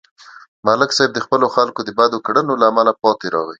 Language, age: Pashto, 19-29